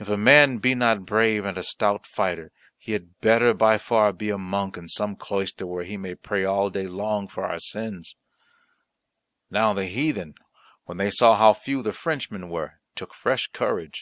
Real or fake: real